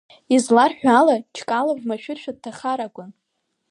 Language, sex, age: Abkhazian, female, under 19